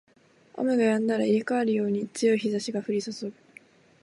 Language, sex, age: Japanese, female, 19-29